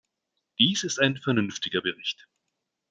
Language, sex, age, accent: German, male, 30-39, Deutschland Deutsch